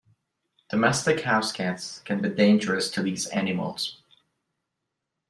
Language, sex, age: English, male, 30-39